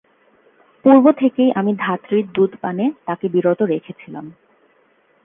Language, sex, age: Bengali, female, 19-29